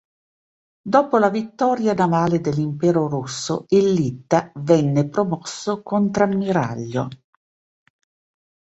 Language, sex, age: Italian, female, 50-59